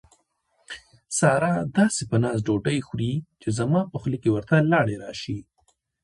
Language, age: Pashto, 30-39